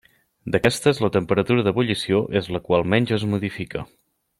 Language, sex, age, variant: Catalan, male, 30-39, Central